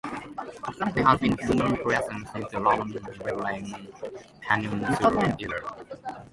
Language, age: English, 19-29